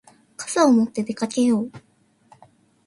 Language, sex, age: Japanese, female, 19-29